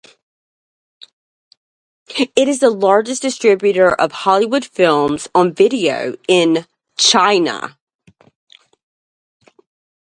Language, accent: English, southern United States